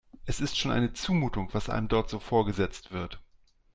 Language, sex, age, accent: German, male, 40-49, Deutschland Deutsch